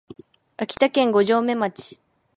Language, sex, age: Japanese, female, 19-29